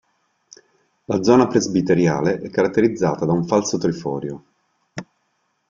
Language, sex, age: Italian, male, 40-49